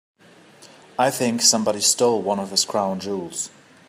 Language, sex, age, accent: English, male, 40-49, England English